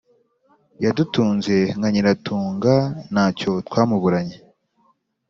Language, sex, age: Kinyarwanda, male, 19-29